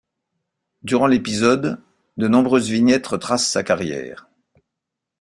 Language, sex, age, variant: French, male, 60-69, Français de métropole